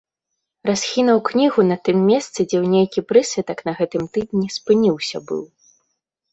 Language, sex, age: Belarusian, female, 19-29